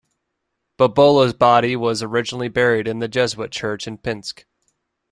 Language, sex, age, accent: English, male, 19-29, United States English